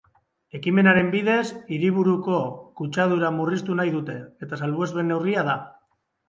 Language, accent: Basque, Mendebalekoa (Araba, Bizkaia, Gipuzkoako mendebaleko herri batzuk)